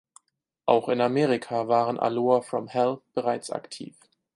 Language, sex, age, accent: German, male, 19-29, Deutschland Deutsch